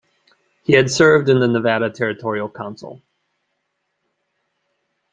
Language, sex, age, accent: English, male, 30-39, United States English